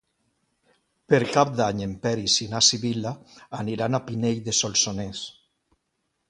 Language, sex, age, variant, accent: Catalan, male, 50-59, Valencià central, valencià